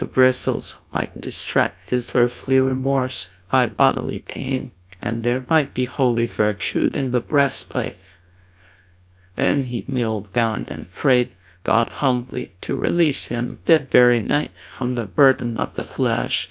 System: TTS, GlowTTS